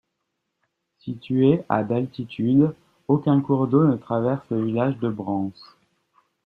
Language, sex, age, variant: French, male, 19-29, Français de métropole